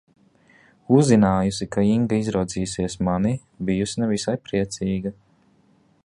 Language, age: Latvian, 19-29